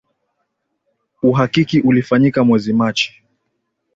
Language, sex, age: Swahili, male, 19-29